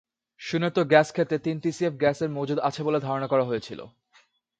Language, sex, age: Bengali, male, 19-29